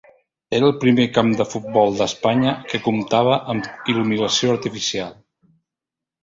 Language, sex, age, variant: Catalan, male, 50-59, Central